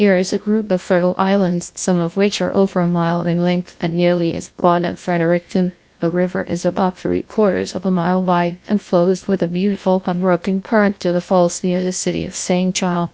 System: TTS, GlowTTS